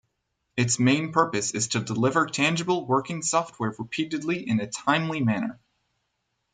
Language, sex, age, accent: English, male, 19-29, United States English